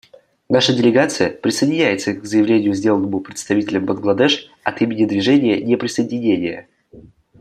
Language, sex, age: Russian, male, under 19